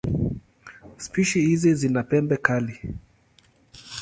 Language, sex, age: Swahili, male, 30-39